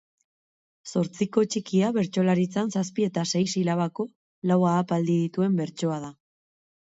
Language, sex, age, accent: Basque, female, 19-29, Mendebalekoa (Araba, Bizkaia, Gipuzkoako mendebaleko herri batzuk)